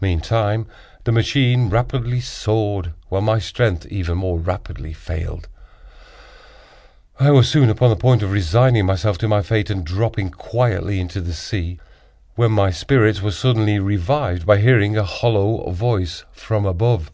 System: none